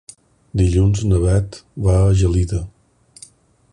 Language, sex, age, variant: Catalan, male, 50-59, Balear